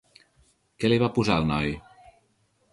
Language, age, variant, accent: Catalan, 40-49, Central, central